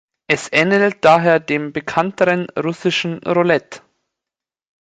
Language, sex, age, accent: German, male, 30-39, Deutschland Deutsch